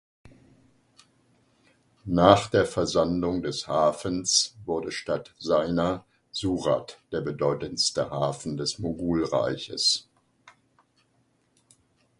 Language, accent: German, Deutschland Deutsch